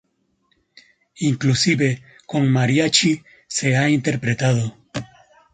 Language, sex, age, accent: Spanish, male, 30-39, España: Centro-Sur peninsular (Madrid, Toledo, Castilla-La Mancha)